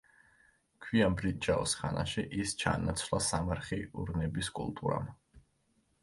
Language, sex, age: Georgian, male, 19-29